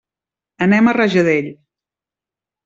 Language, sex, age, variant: Catalan, female, 40-49, Central